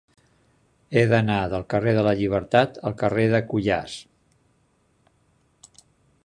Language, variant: Catalan, Central